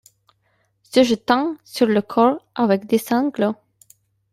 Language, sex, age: French, female, 19-29